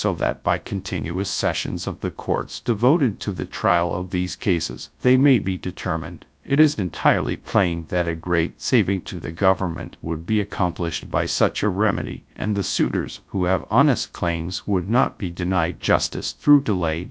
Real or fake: fake